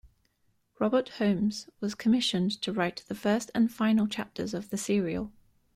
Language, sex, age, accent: English, female, 19-29, England English